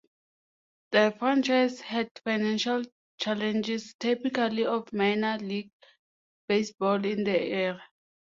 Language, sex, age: English, female, 19-29